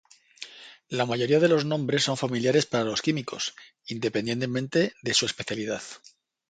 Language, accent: Spanish, España: Norte peninsular (Asturias, Castilla y León, Cantabria, País Vasco, Navarra, Aragón, La Rioja, Guadalajara, Cuenca)